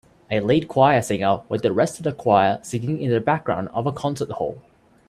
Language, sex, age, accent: English, male, 19-29, Australian English